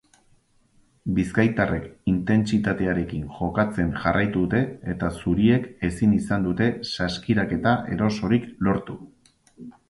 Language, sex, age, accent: Basque, male, 40-49, Erdialdekoa edo Nafarra (Gipuzkoa, Nafarroa)